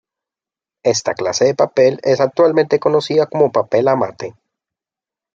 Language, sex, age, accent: Spanish, male, 19-29, Andino-Pacífico: Colombia, Perú, Ecuador, oeste de Bolivia y Venezuela andina